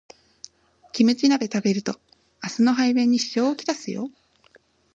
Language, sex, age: Japanese, female, 19-29